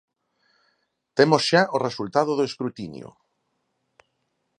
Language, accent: Galician, Normativo (estándar)